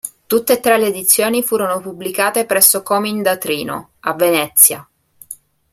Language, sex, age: Italian, female, 19-29